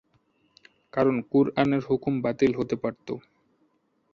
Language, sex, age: Bengali, male, 19-29